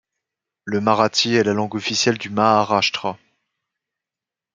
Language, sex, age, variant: French, male, 19-29, Français de métropole